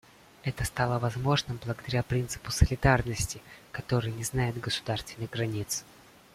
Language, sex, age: Russian, male, 19-29